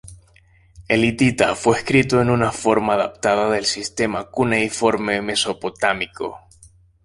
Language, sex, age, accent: Spanish, male, 19-29, Caribe: Cuba, Venezuela, Puerto Rico, República Dominicana, Panamá, Colombia caribeña, México caribeño, Costa del golfo de México